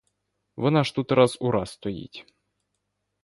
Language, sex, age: Ukrainian, male, 19-29